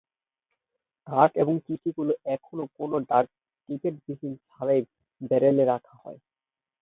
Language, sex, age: Bengali, male, 19-29